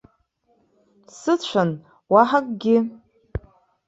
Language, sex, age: Abkhazian, female, 30-39